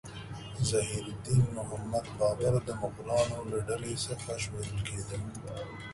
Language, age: Pashto, 30-39